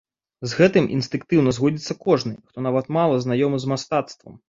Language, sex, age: Belarusian, male, 30-39